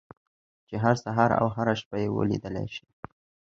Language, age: Pashto, under 19